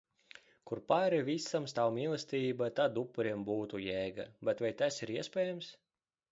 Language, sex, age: Latvian, male, 30-39